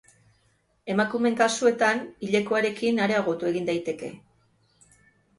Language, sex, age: Basque, female, 50-59